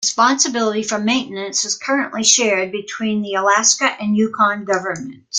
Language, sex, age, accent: English, female, 70-79, United States English